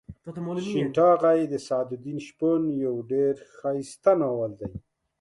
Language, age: Pashto, 40-49